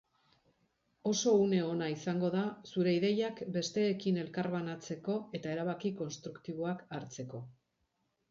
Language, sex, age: Basque, female, 50-59